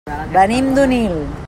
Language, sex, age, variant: Catalan, female, 40-49, Central